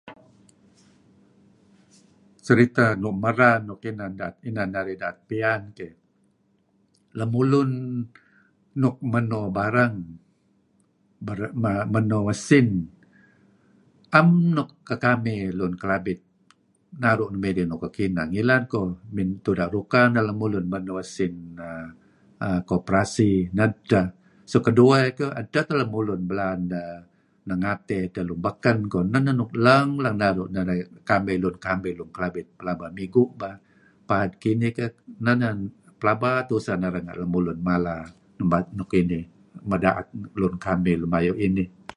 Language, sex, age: Kelabit, male, 70-79